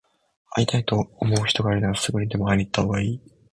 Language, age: Japanese, 19-29